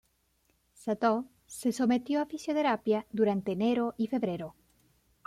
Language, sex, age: Spanish, female, 30-39